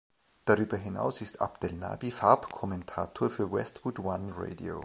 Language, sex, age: German, male, 40-49